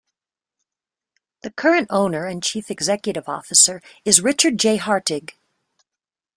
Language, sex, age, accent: English, female, 40-49, United States English